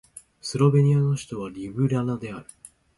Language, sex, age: Japanese, male, 19-29